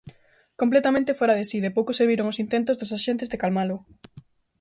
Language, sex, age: Galician, female, 19-29